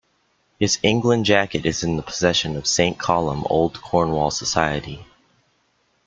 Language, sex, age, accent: English, male, 19-29, United States English